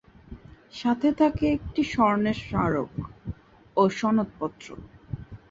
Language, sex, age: Bengali, female, 19-29